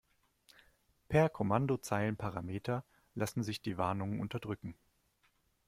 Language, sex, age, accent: German, male, 19-29, Deutschland Deutsch